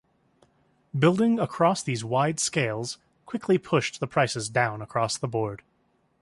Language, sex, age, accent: English, male, 30-39, United States English